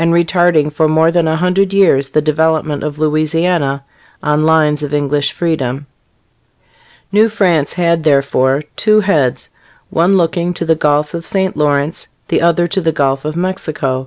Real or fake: real